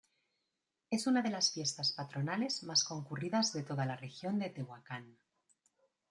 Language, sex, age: Spanish, female, 40-49